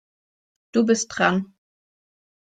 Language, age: German, 19-29